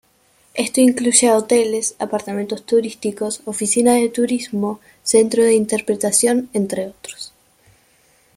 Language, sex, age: Spanish, female, under 19